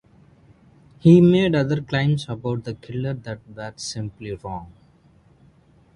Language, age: English, 19-29